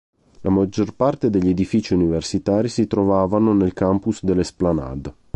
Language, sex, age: Italian, male, 30-39